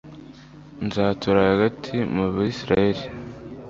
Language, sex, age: Kinyarwanda, male, under 19